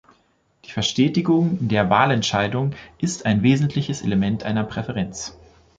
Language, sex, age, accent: German, male, 19-29, Deutschland Deutsch